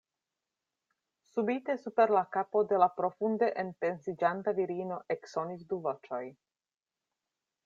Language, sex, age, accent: Esperanto, female, 40-49, Internacia